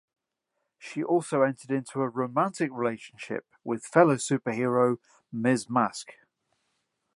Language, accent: English, England English